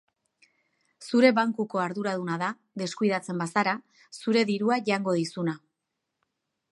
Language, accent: Basque, Mendebalekoa (Araba, Bizkaia, Gipuzkoako mendebaleko herri batzuk)